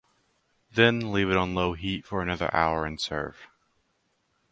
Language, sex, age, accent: English, male, 19-29, United States English